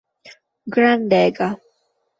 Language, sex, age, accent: Esperanto, female, 19-29, Internacia